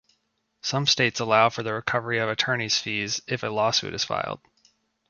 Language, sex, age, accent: English, male, 30-39, United States English